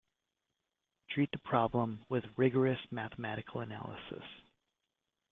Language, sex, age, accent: English, male, 30-39, United States English